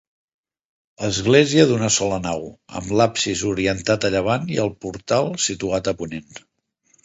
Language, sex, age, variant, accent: Catalan, male, 40-49, Central, central